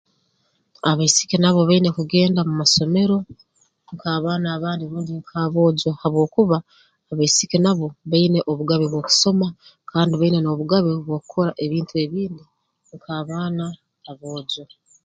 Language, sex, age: Tooro, female, 40-49